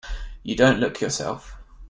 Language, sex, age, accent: English, male, 19-29, England English